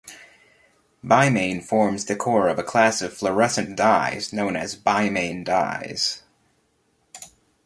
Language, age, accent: English, 19-29, United States English